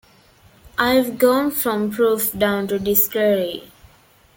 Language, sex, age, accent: English, female, 19-29, England English